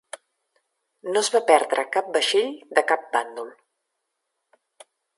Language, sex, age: Catalan, female, 40-49